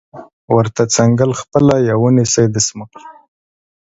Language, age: Pashto, 30-39